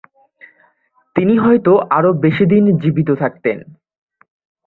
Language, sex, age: Bengali, male, under 19